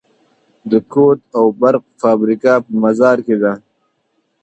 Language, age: Pashto, 30-39